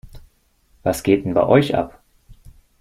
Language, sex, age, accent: German, male, 19-29, Deutschland Deutsch